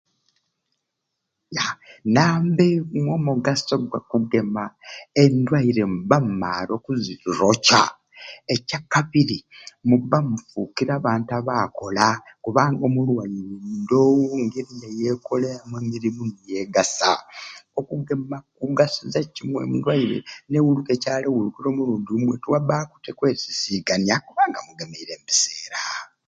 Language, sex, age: Ruuli, male, 70-79